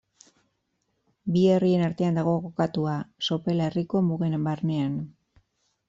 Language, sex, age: Basque, female, 40-49